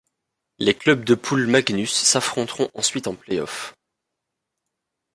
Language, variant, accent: French, Français d'Europe, Français de Belgique